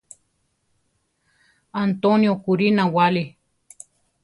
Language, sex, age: Central Tarahumara, female, 50-59